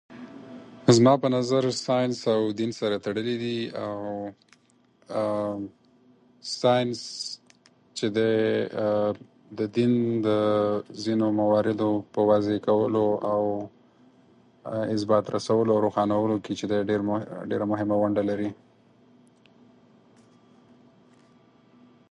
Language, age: Pashto, 19-29